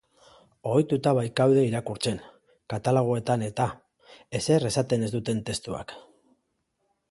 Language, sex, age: Basque, male, 40-49